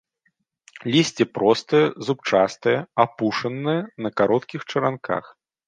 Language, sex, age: Belarusian, male, 40-49